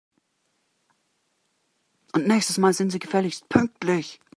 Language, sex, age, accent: German, male, under 19, Deutschland Deutsch